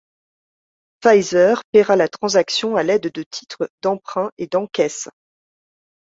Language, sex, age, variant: French, female, 40-49, Français de métropole